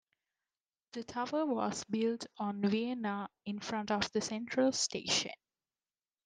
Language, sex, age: English, female, 19-29